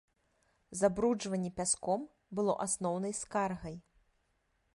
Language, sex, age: Belarusian, female, 19-29